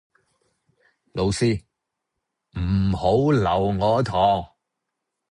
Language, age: Cantonese, 40-49